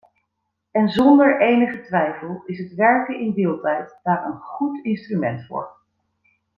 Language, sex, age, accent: Dutch, female, 40-49, Nederlands Nederlands